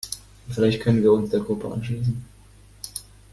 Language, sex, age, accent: German, male, under 19, Deutschland Deutsch